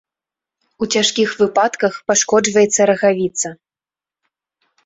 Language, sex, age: Belarusian, female, 19-29